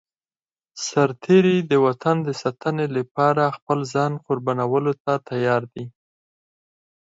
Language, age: Pashto, 30-39